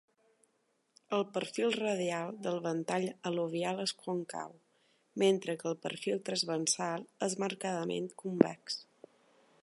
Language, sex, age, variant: Catalan, female, 30-39, Balear